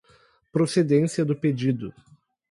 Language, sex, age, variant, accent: Portuguese, male, 19-29, Portuguese (Brasil), Gaucho